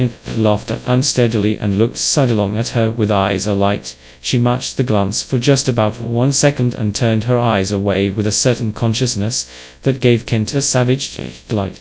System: TTS, FastPitch